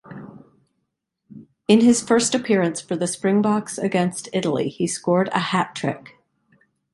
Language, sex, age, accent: English, female, 40-49, United States English